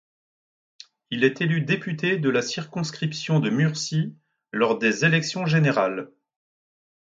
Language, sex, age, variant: French, male, 40-49, Français de métropole